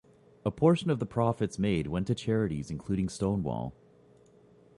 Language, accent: English, Canadian English